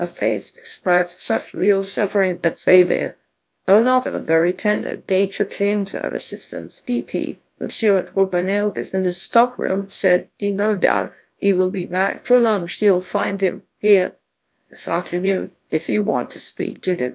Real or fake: fake